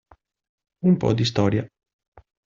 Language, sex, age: Italian, male, 30-39